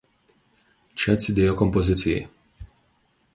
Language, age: Lithuanian, 40-49